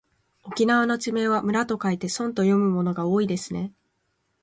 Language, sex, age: Japanese, female, 19-29